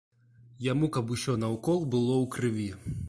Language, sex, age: Belarusian, male, 19-29